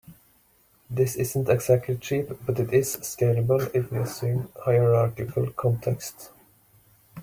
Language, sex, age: English, male, 30-39